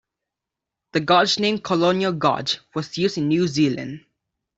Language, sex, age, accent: English, male, under 19, Filipino